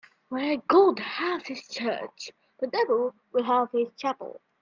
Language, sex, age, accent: English, male, 19-29, United States English